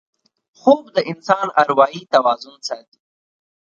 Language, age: Pashto, 19-29